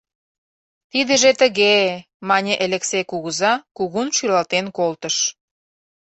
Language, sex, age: Mari, female, 40-49